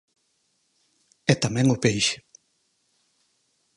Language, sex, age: Galician, male, 50-59